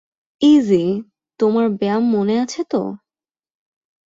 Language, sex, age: Bengali, female, 19-29